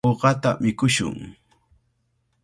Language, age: Cajatambo North Lima Quechua, 19-29